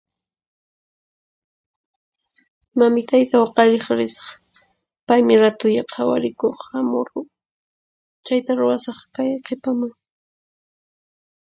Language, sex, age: Puno Quechua, female, 19-29